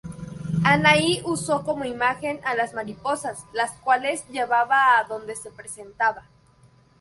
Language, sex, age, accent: Spanish, female, 19-29, México